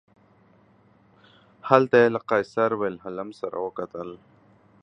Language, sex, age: Pashto, male, 19-29